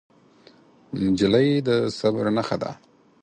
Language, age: Pashto, 19-29